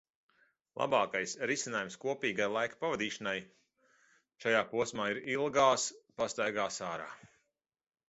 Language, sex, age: Latvian, male, 40-49